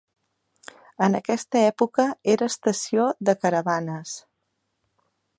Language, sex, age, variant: Catalan, female, 40-49, Central